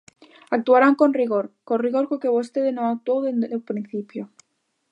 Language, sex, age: Galician, female, 19-29